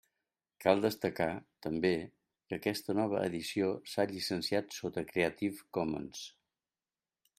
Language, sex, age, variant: Catalan, male, 60-69, Central